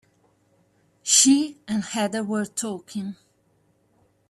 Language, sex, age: English, female, 40-49